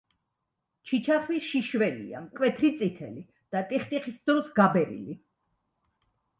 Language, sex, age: Georgian, female, 60-69